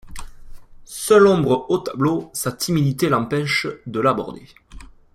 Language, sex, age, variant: French, male, 19-29, Français de métropole